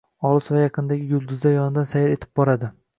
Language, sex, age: Uzbek, male, 19-29